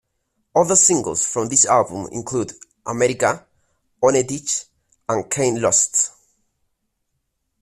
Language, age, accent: English, 19-29, England English